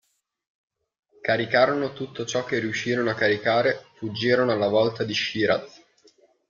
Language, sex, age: Italian, male, 19-29